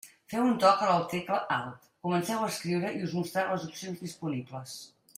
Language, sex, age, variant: Catalan, female, 50-59, Central